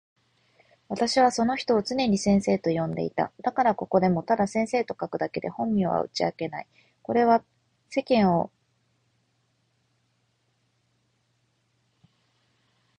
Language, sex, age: Japanese, female, 30-39